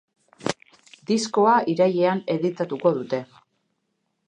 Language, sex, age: Basque, female, 50-59